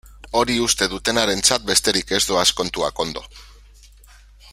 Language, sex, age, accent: Basque, male, 30-39, Mendebalekoa (Araba, Bizkaia, Gipuzkoako mendebaleko herri batzuk)